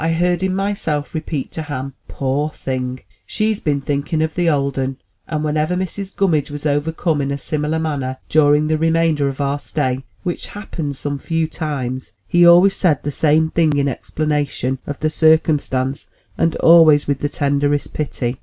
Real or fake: real